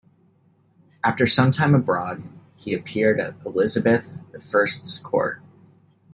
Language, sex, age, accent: English, male, 19-29, United States English